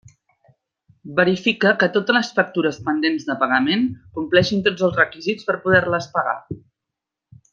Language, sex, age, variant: Catalan, female, 50-59, Central